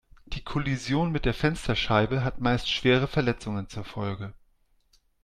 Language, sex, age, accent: German, male, 40-49, Deutschland Deutsch